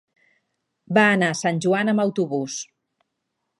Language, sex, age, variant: Catalan, female, 40-49, Central